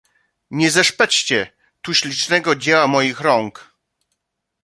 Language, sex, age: Polish, male, 40-49